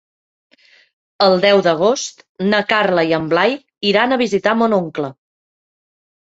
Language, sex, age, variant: Catalan, female, 40-49, Central